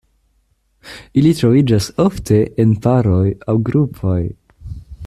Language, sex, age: Esperanto, male, 19-29